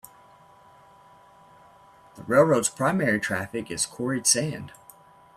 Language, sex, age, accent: English, male, 19-29, Irish English